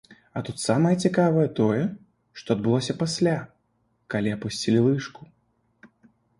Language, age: Belarusian, 19-29